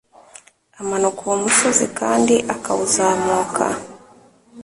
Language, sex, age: Kinyarwanda, female, 19-29